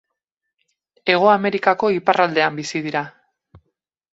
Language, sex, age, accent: Basque, female, 40-49, Mendebalekoa (Araba, Bizkaia, Gipuzkoako mendebaleko herri batzuk)